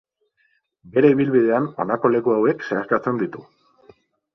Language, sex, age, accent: Basque, male, 30-39, Mendebalekoa (Araba, Bizkaia, Gipuzkoako mendebaleko herri batzuk)